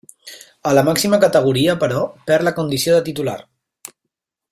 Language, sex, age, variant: Catalan, male, 30-39, Central